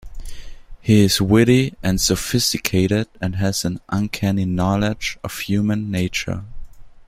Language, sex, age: English, male, 19-29